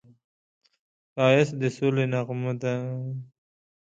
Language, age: Pashto, 30-39